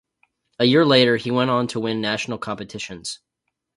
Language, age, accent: English, 19-29, United States English